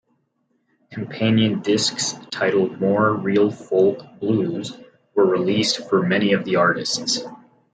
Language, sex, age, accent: English, male, 30-39, United States English